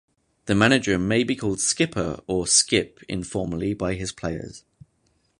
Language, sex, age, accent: English, male, 19-29, England English